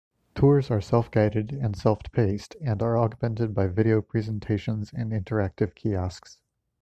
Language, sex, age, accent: English, male, 30-39, United States English